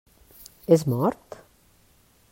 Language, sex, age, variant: Catalan, female, 40-49, Central